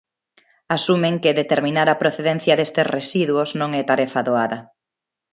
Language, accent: Galician, Neofalante